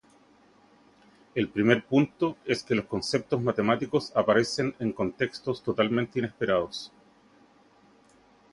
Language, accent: Spanish, Chileno: Chile, Cuyo